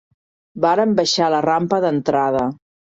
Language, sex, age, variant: Catalan, female, 50-59, Central